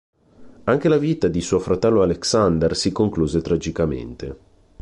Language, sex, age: Italian, male, 30-39